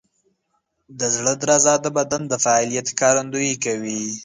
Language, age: Pashto, 19-29